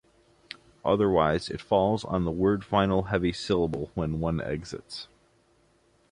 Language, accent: English, United States English